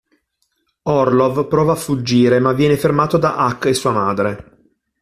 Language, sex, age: Italian, male, 40-49